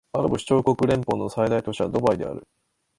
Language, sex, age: Japanese, male, 19-29